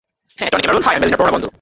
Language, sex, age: Bengali, male, 19-29